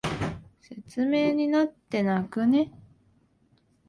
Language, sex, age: Japanese, female, 19-29